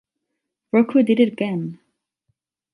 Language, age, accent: English, 19-29, United States English; England English; Irish English